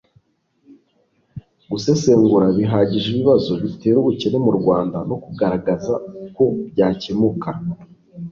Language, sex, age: Kinyarwanda, male, 19-29